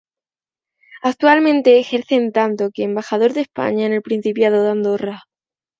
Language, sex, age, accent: Spanish, female, under 19, España: Sur peninsular (Andalucia, Extremadura, Murcia)